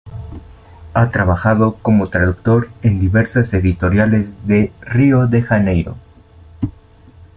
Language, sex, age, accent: Spanish, male, 19-29, México